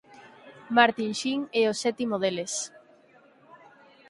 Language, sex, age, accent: Galician, female, 19-29, Atlántico (seseo e gheada)